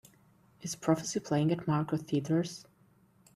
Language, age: English, under 19